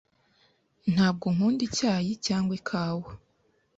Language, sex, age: Kinyarwanda, female, 19-29